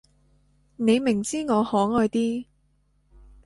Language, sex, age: Cantonese, female, 19-29